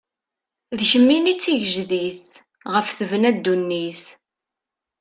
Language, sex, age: Kabyle, female, 30-39